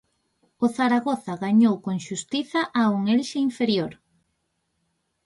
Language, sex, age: Galician, female, 19-29